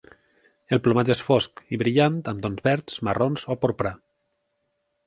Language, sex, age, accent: Catalan, male, 19-29, valencià